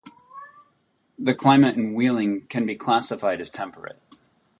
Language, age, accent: English, 30-39, United States English